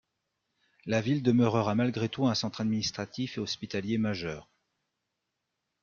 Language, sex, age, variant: French, male, 40-49, Français de métropole